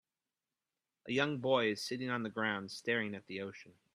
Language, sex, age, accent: English, male, 30-39, United States English